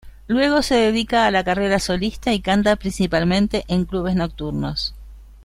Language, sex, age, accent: Spanish, female, 60-69, Rioplatense: Argentina, Uruguay, este de Bolivia, Paraguay